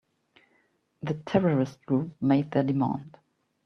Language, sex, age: English, female, 50-59